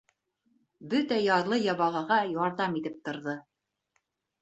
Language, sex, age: Bashkir, female, 40-49